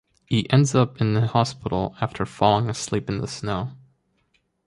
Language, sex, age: English, male, 19-29